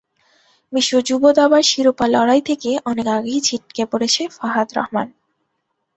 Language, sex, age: Bengali, female, 19-29